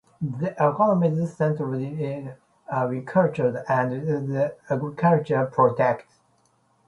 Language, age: English, 50-59